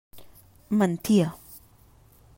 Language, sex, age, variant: Catalan, female, 30-39, Central